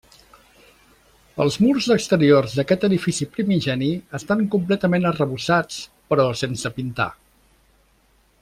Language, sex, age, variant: Catalan, male, 60-69, Central